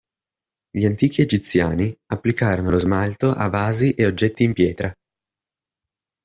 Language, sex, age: Italian, male, 19-29